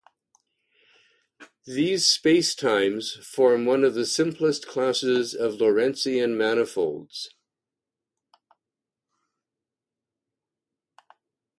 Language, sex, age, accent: English, male, 70-79, Canadian English